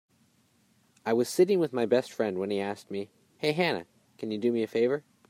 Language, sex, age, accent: English, male, 30-39, Canadian English